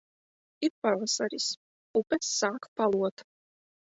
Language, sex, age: Latvian, female, 19-29